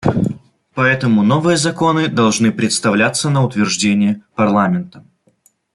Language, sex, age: Russian, male, 19-29